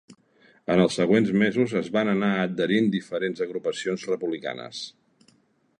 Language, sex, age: Catalan, male, 40-49